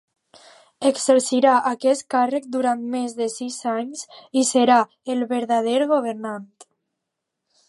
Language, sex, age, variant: Catalan, female, under 19, Alacantí